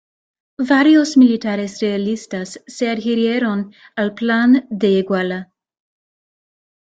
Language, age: Spanish, 19-29